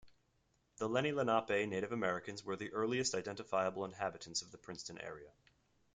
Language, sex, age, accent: English, male, 19-29, United States English